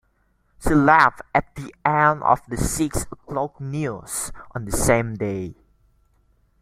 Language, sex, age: English, male, under 19